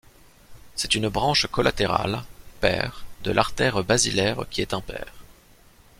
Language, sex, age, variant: French, male, 30-39, Français de métropole